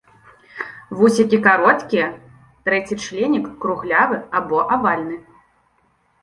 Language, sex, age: Belarusian, female, 19-29